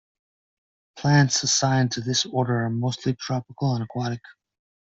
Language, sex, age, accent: English, male, 19-29, United States English